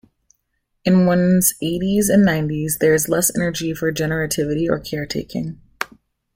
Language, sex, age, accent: English, female, 19-29, United States English